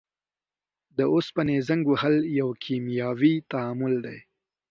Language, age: Pashto, under 19